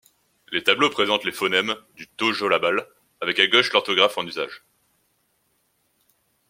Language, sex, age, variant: French, male, 19-29, Français de métropole